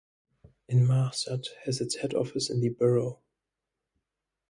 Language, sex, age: English, male, 19-29